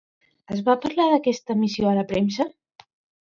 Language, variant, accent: Catalan, Central, central